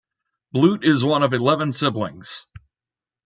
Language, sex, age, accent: English, male, 30-39, United States English